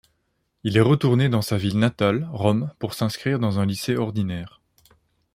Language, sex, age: French, male, 30-39